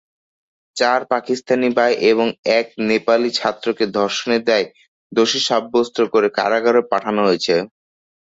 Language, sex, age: Bengali, male, under 19